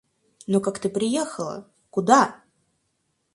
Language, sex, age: Russian, female, 19-29